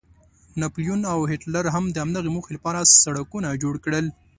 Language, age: Pashto, 19-29